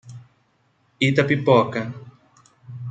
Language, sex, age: Portuguese, male, 30-39